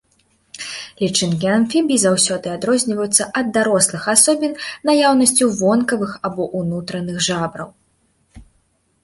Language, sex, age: Belarusian, female, 19-29